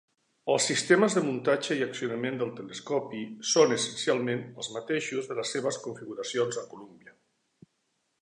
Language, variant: Catalan, Central